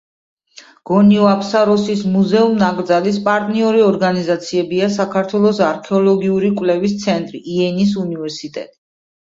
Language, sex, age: Georgian, female, 40-49